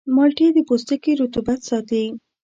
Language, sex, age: Pashto, female, under 19